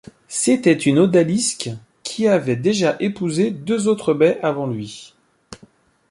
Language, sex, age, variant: French, male, 40-49, Français de métropole